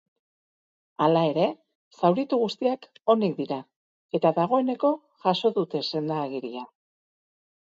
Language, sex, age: Basque, female, 40-49